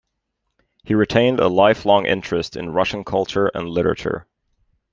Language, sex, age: English, male, 30-39